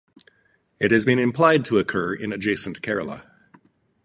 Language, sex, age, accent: English, male, 50-59, United States English